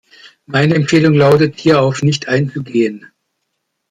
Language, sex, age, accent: German, male, 60-69, Deutschland Deutsch